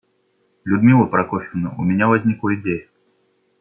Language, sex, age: Russian, male, 30-39